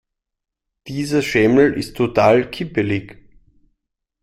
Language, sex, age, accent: German, male, 30-39, Österreichisches Deutsch